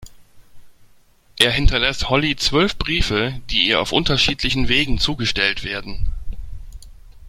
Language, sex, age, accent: German, male, 30-39, Deutschland Deutsch